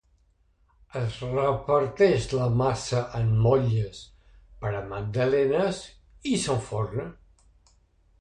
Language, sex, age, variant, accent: Catalan, male, 70-79, Central, central